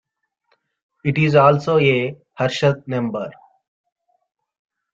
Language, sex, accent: English, male, England English